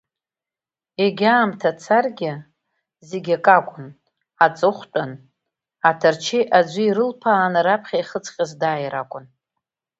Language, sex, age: Abkhazian, female, 50-59